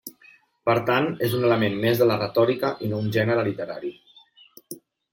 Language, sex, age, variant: Catalan, male, 30-39, Septentrional